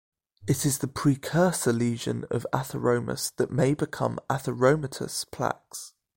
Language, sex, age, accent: English, male, 19-29, England English